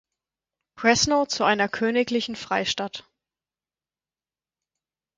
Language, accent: German, Deutschland Deutsch